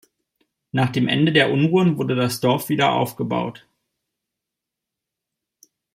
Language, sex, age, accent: German, male, 30-39, Deutschland Deutsch